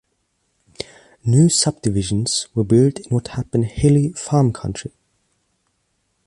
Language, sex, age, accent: English, male, under 19, England English